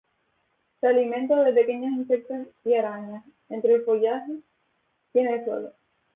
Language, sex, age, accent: Spanish, female, 19-29, España: Islas Canarias